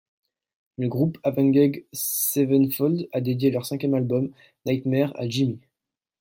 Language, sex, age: French, male, 19-29